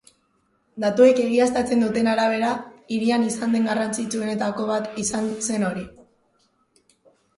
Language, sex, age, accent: Basque, female, 40-49, Mendebalekoa (Araba, Bizkaia, Gipuzkoako mendebaleko herri batzuk)